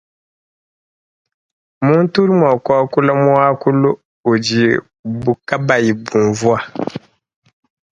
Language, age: Luba-Lulua, 30-39